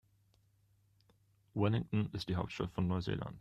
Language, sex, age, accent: German, male, 19-29, Deutschland Deutsch